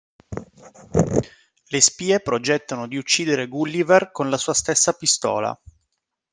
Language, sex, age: Italian, male, 30-39